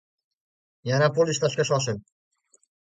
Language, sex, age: Uzbek, male, 19-29